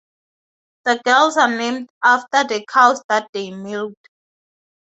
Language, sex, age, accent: English, female, 19-29, Southern African (South Africa, Zimbabwe, Namibia)